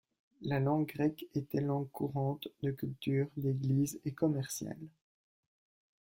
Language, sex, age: French, male, 19-29